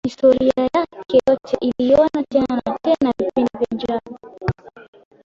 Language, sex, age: Swahili, female, 19-29